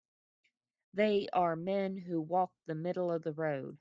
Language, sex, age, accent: English, female, 19-29, United States English